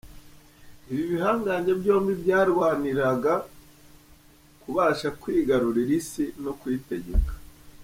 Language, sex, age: Kinyarwanda, male, 30-39